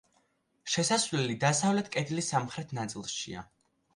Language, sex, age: Georgian, male, 19-29